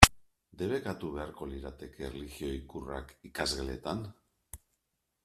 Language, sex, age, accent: Basque, male, 50-59, Mendebalekoa (Araba, Bizkaia, Gipuzkoako mendebaleko herri batzuk)